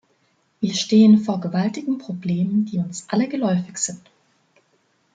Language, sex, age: German, female, 19-29